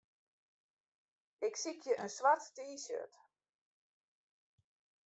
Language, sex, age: Western Frisian, female, 50-59